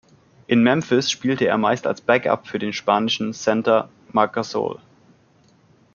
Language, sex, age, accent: German, male, 30-39, Deutschland Deutsch